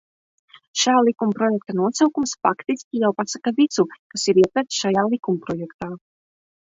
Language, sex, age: Latvian, female, 19-29